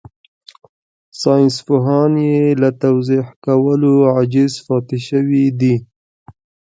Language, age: Pashto, 19-29